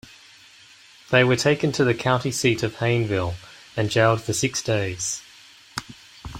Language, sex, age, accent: English, male, 40-49, Australian English